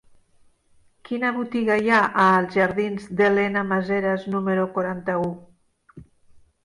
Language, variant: Catalan, Nord-Occidental